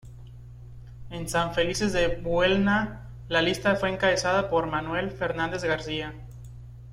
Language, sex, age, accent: Spanish, male, 19-29, México